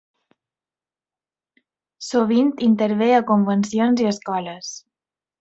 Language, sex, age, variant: Catalan, female, 19-29, Balear